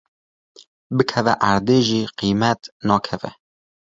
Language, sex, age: Kurdish, male, 19-29